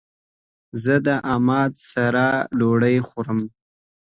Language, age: Pashto, 19-29